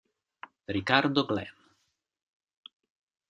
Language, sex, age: Italian, male, 50-59